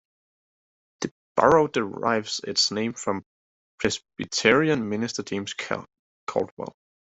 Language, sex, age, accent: English, male, 30-39, United States English